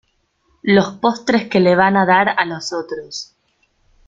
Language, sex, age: Spanish, female, 30-39